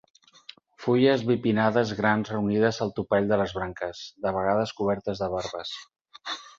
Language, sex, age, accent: Catalan, male, 50-59, Barcelonès